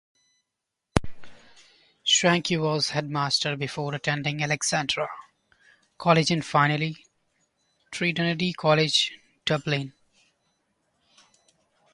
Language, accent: English, India and South Asia (India, Pakistan, Sri Lanka)